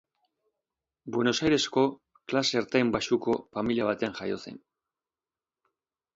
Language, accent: Basque, Erdialdekoa edo Nafarra (Gipuzkoa, Nafarroa)